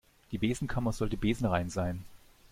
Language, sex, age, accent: German, male, 30-39, Deutschland Deutsch